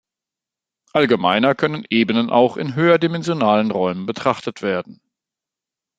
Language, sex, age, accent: German, male, 40-49, Deutschland Deutsch